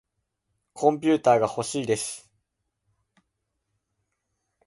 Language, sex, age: Japanese, male, 19-29